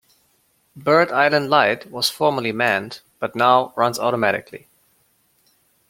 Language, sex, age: English, male, 30-39